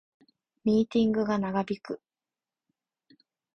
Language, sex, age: Japanese, female, 19-29